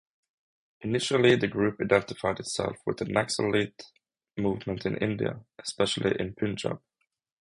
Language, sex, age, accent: English, male, 19-29, United States English; England English